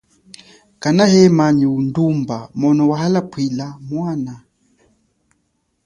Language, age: Chokwe, 40-49